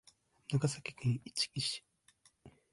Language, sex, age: Japanese, male, 19-29